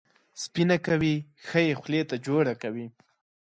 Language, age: Pashto, 19-29